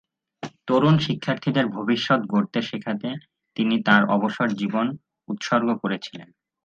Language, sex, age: Bengali, male, 19-29